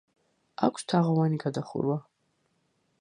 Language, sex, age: Georgian, female, 40-49